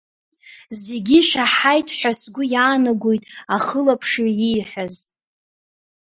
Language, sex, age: Abkhazian, female, 19-29